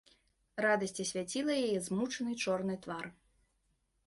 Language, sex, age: Belarusian, female, under 19